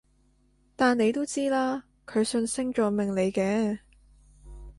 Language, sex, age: Cantonese, female, 19-29